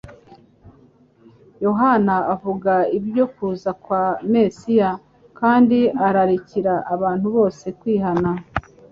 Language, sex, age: Kinyarwanda, male, 19-29